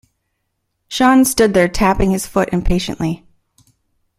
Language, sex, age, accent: English, female, 40-49, United States English